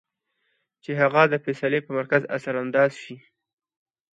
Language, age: Pashto, 19-29